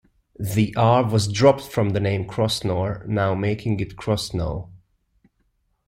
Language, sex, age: English, male, 30-39